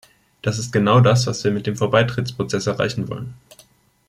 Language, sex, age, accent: German, male, 19-29, Deutschland Deutsch